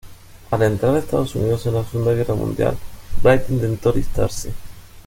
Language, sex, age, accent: Spanish, male, 40-49, España: Sur peninsular (Andalucia, Extremadura, Murcia)